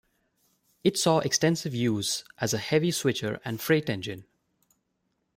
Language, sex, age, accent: English, male, 30-39, India and South Asia (India, Pakistan, Sri Lanka)